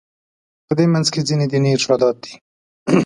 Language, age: Pashto, 30-39